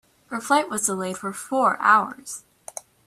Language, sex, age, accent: English, female, 19-29, United States English